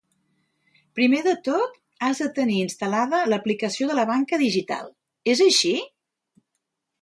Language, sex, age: Catalan, female, 60-69